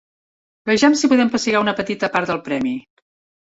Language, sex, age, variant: Catalan, female, 70-79, Central